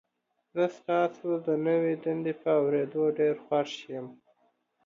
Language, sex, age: Pashto, male, 19-29